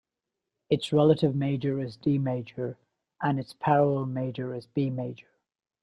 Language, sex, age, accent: English, male, 30-39, Australian English